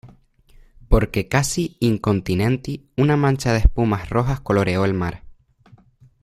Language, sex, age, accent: Spanish, male, 19-29, España: Islas Canarias